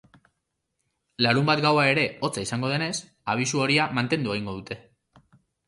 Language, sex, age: Basque, male, 19-29